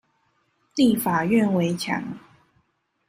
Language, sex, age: Chinese, female, 30-39